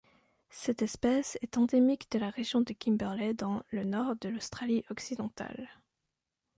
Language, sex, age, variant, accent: French, female, 19-29, Français d'Europe, Français de Suisse